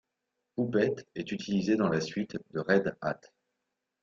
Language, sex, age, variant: French, male, 50-59, Français de métropole